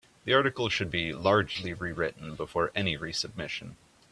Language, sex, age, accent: English, male, 19-29, Canadian English